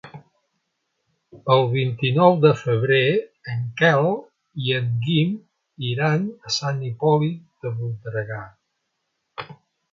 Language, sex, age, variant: Catalan, male, 60-69, Central